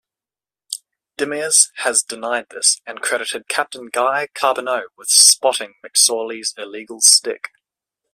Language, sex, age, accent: English, male, 19-29, Australian English